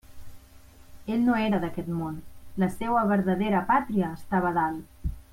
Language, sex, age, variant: Catalan, female, 30-39, Central